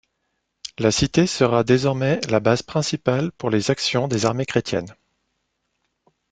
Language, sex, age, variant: French, male, 40-49, Français de métropole